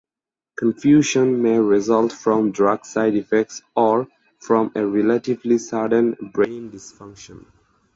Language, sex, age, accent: English, male, 19-29, United States English